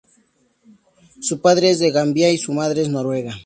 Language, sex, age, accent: Spanish, male, 19-29, México